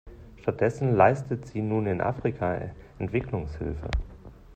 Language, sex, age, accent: German, male, 30-39, Deutschland Deutsch